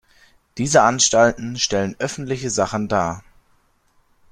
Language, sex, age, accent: German, male, under 19, Deutschland Deutsch